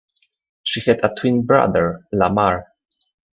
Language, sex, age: English, male, 19-29